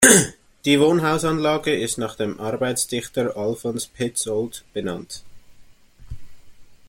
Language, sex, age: German, male, 19-29